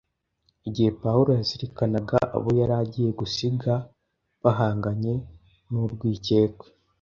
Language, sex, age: Kinyarwanda, male, under 19